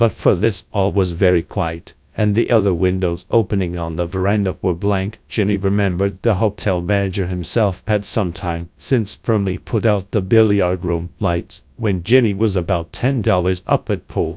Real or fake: fake